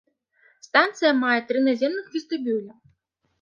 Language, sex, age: Belarusian, female, 19-29